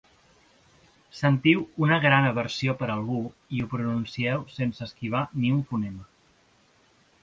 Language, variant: Catalan, Central